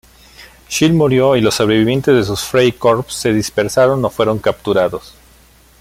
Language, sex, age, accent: Spanish, male, 40-49, México